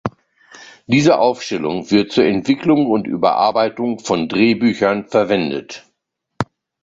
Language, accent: German, Deutschland Deutsch